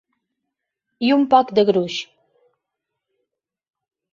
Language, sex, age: Catalan, female, 50-59